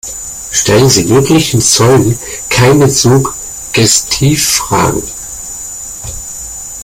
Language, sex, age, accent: German, male, 40-49, Deutschland Deutsch